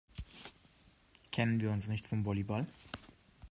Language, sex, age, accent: German, male, 30-39, Deutschland Deutsch